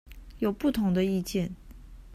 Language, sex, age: Chinese, female, 30-39